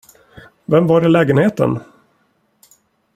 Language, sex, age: Swedish, male, 40-49